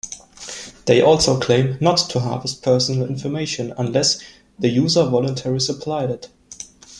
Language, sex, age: English, male, 19-29